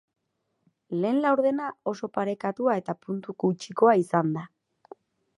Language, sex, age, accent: Basque, female, 30-39, Erdialdekoa edo Nafarra (Gipuzkoa, Nafarroa)